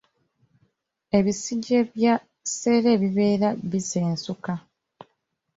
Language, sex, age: Ganda, female, 19-29